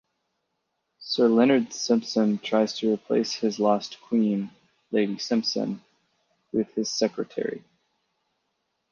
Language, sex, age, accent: English, male, 30-39, United States English